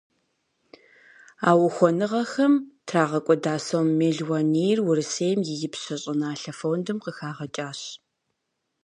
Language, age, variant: Kabardian, 19-29, Адыгэбзэ (Къэбэрдей, Кирил, псоми зэдай)